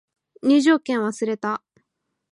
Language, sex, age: Japanese, female, under 19